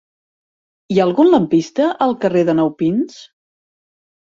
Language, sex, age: Catalan, female, 50-59